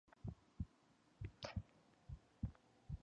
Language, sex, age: English, female, 19-29